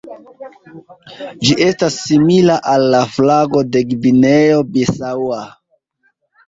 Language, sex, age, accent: Esperanto, male, 30-39, Internacia